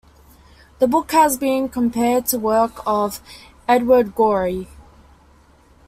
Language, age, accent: English, under 19, Australian English